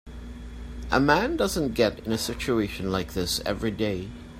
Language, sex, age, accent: English, male, 40-49, Filipino